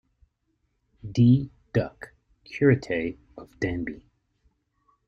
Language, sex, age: English, male, 50-59